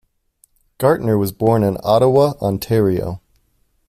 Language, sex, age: English, male, 30-39